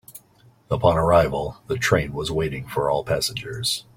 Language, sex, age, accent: English, male, 40-49, United States English